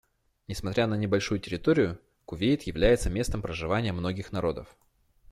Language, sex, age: Russian, male, 19-29